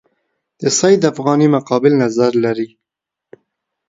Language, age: Pashto, 19-29